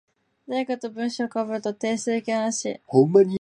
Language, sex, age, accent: Japanese, female, 19-29, 東京